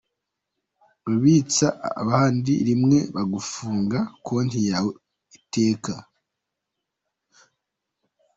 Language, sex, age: Kinyarwanda, male, 19-29